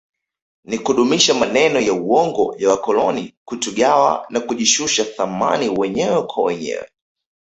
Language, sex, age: Swahili, male, 19-29